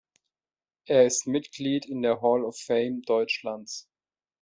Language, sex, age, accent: German, male, 30-39, Deutschland Deutsch